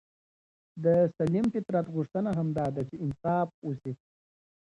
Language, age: Pashto, 19-29